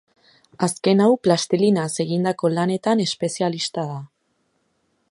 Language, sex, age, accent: Basque, female, 19-29, Erdialdekoa edo Nafarra (Gipuzkoa, Nafarroa)